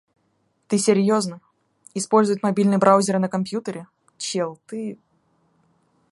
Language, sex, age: Russian, female, 19-29